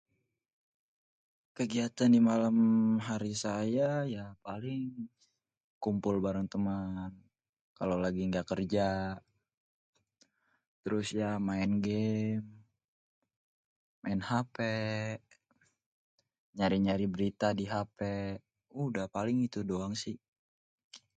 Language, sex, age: Betawi, male, 19-29